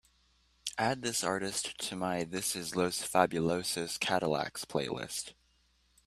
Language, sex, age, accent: English, male, 19-29, United States English